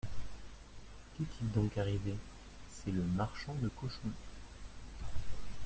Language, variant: French, Français de métropole